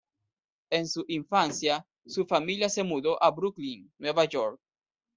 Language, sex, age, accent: Spanish, male, 19-29, América central